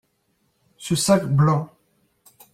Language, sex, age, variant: French, male, 40-49, Français de métropole